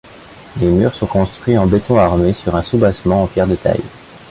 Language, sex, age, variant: French, male, 30-39, Français de métropole